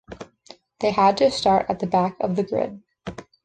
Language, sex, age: English, female, 19-29